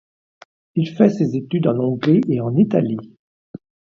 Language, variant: French, Français de métropole